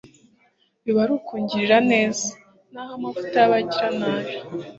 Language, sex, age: Kinyarwanda, female, 19-29